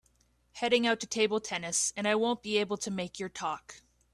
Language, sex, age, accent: English, female, 19-29, Canadian English